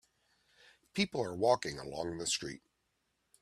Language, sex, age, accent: English, male, 50-59, United States English